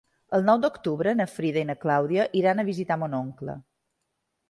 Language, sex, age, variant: Catalan, female, 40-49, Balear